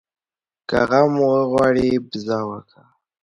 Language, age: Pashto, under 19